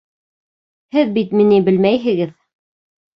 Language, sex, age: Bashkir, female, 30-39